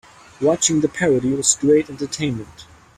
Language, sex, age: English, male, 19-29